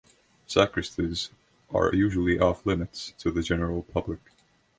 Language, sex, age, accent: English, male, 19-29, United States English